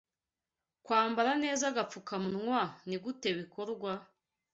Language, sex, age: Kinyarwanda, female, 19-29